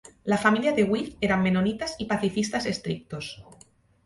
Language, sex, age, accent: Spanish, female, 19-29, España: Centro-Sur peninsular (Madrid, Toledo, Castilla-La Mancha)